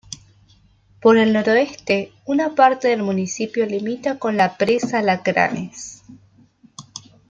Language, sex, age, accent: Spanish, female, 30-39, Rioplatense: Argentina, Uruguay, este de Bolivia, Paraguay